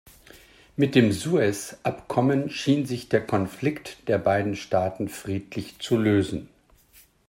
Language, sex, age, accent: German, male, 50-59, Deutschland Deutsch